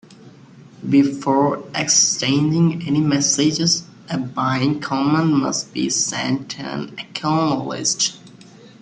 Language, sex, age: English, male, 19-29